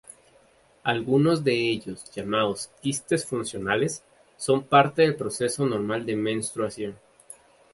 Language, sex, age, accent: Spanish, male, 19-29, América central